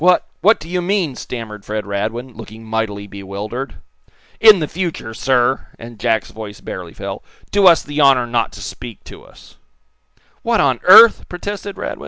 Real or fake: real